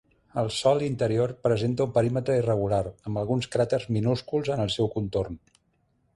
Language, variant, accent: Catalan, Central, gironí